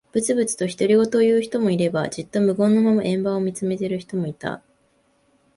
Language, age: Japanese, 19-29